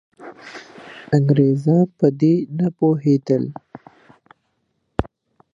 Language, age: Pashto, 19-29